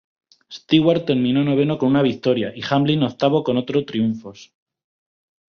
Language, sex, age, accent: Spanish, male, 19-29, España: Centro-Sur peninsular (Madrid, Toledo, Castilla-La Mancha)